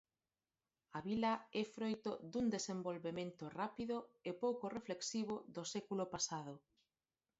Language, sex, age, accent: Galician, female, 50-59, Normativo (estándar)